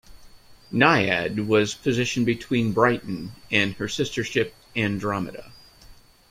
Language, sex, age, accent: English, male, 40-49, United States English